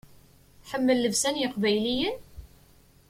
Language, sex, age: Kabyle, female, 19-29